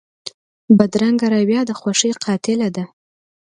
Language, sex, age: Pashto, female, 19-29